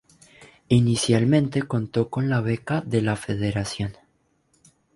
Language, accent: Spanish, Caribe: Cuba, Venezuela, Puerto Rico, República Dominicana, Panamá, Colombia caribeña, México caribeño, Costa del golfo de México